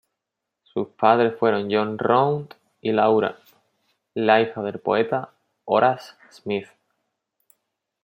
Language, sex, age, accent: Spanish, male, 19-29, España: Sur peninsular (Andalucia, Extremadura, Murcia)